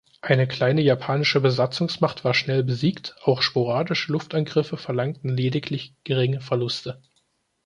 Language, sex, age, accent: German, male, 19-29, Deutschland Deutsch